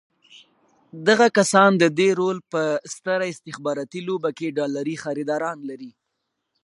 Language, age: Pashto, 19-29